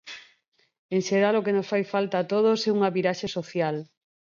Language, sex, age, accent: Galician, female, 40-49, Normativo (estándar)